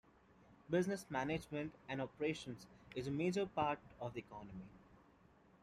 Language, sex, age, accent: English, male, 19-29, India and South Asia (India, Pakistan, Sri Lanka)